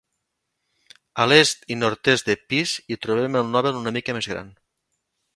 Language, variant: Catalan, Nord-Occidental